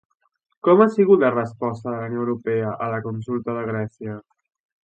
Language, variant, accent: Catalan, Central, central